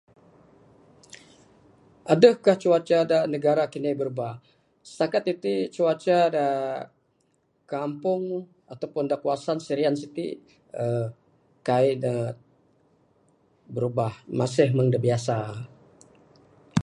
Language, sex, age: Bukar-Sadung Bidayuh, male, 60-69